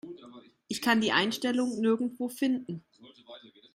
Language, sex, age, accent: German, female, 30-39, Deutschland Deutsch